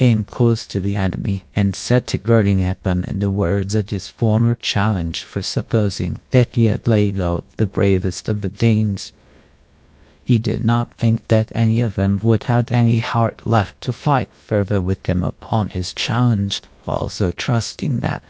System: TTS, GlowTTS